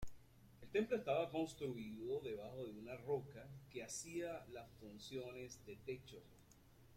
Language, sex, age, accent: Spanish, male, 50-59, Caribe: Cuba, Venezuela, Puerto Rico, República Dominicana, Panamá, Colombia caribeña, México caribeño, Costa del golfo de México